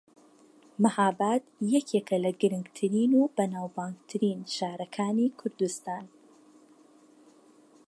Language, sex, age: Central Kurdish, female, 19-29